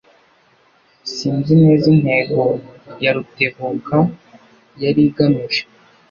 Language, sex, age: Kinyarwanda, male, under 19